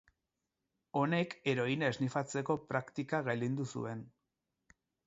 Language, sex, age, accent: Basque, male, 40-49, Erdialdekoa edo Nafarra (Gipuzkoa, Nafarroa)